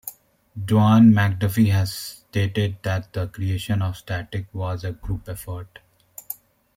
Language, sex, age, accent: English, male, 19-29, United States English